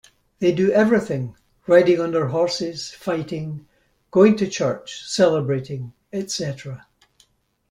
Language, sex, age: English, male, 70-79